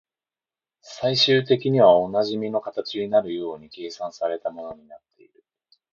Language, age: Japanese, 30-39